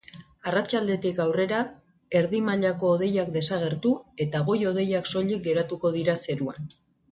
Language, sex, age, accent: Basque, female, 50-59, Erdialdekoa edo Nafarra (Gipuzkoa, Nafarroa)